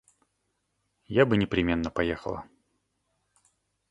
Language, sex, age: Russian, male, 30-39